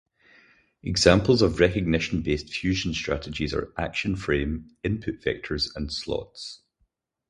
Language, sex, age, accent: English, male, 30-39, Scottish English